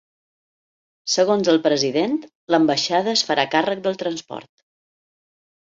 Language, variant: Catalan, Balear